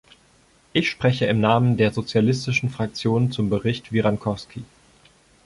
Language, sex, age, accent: German, male, 19-29, Deutschland Deutsch